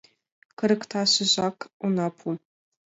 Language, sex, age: Mari, female, 19-29